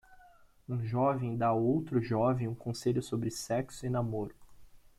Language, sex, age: Portuguese, male, 30-39